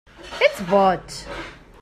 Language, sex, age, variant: Catalan, male, 19-29, Central